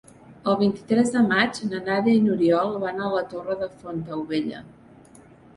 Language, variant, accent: Catalan, Central, central